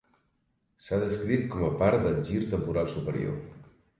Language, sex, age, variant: Catalan, male, 50-59, Septentrional